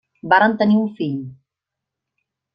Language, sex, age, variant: Catalan, female, 40-49, Central